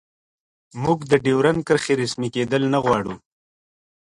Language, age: Pashto, 30-39